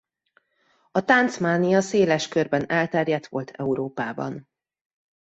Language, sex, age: Hungarian, female, 30-39